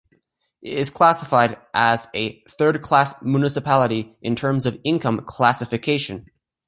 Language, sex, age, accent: English, male, under 19, United States English